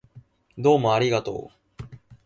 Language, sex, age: Japanese, male, 19-29